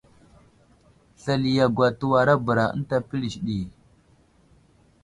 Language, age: Wuzlam, 19-29